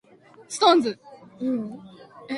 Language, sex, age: English, female, 19-29